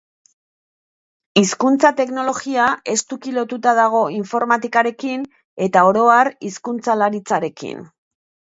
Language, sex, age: Basque, female, 50-59